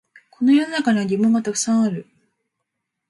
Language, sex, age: Japanese, female, 19-29